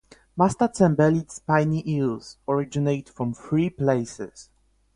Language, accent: English, Slavic; polish